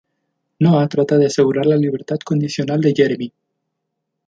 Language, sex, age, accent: Spanish, male, 19-29, México